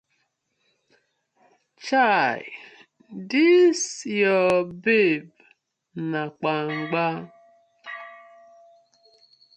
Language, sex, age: Nigerian Pidgin, female, 30-39